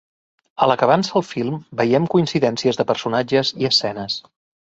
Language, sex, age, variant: Catalan, male, 40-49, Central